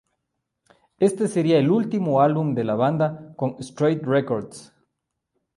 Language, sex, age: Spanish, male, 40-49